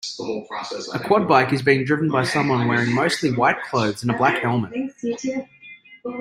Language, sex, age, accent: English, male, 30-39, Australian English